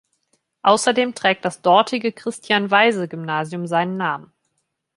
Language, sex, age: German, female, 19-29